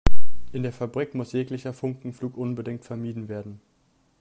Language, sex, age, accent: German, male, 19-29, Deutschland Deutsch